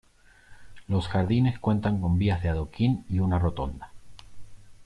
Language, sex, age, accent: Spanish, male, 30-39, Rioplatense: Argentina, Uruguay, este de Bolivia, Paraguay